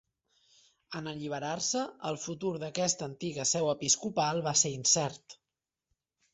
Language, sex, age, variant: Catalan, male, 19-29, Central